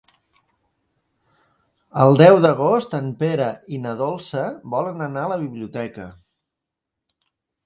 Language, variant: Catalan, Central